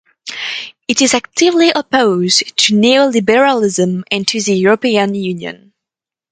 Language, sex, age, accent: English, female, under 19, England English